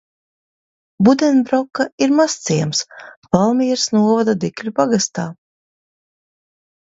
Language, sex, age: Latvian, female, 40-49